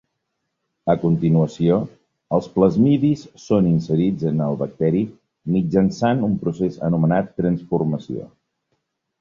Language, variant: Catalan, Central